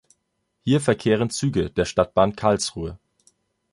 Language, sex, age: German, male, 19-29